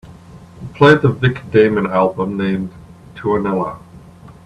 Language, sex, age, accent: English, male, 50-59, Canadian English